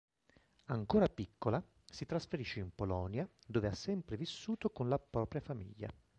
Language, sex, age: Italian, male, 50-59